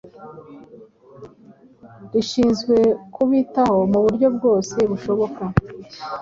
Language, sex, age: Kinyarwanda, female, 40-49